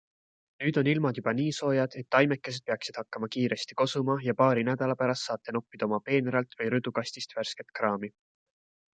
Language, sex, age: Estonian, male, 19-29